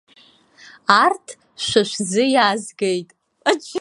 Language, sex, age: Abkhazian, female, under 19